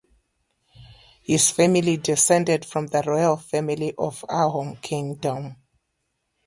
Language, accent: English, Southern African (South Africa, Zimbabwe, Namibia)